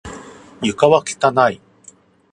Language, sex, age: Japanese, male, 40-49